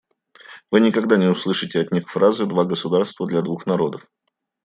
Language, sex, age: Russian, male, 40-49